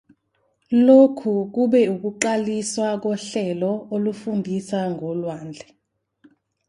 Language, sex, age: Zulu, female, 19-29